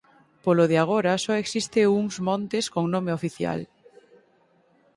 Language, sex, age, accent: Galician, female, 19-29, Oriental (común en zona oriental)